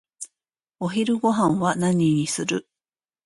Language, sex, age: Japanese, female, 40-49